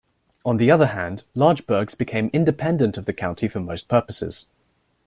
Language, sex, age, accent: English, male, 19-29, England English